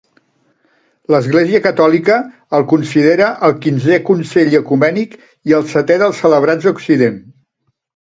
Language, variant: Catalan, Central